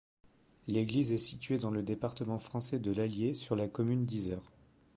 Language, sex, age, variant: French, male, 19-29, Français de métropole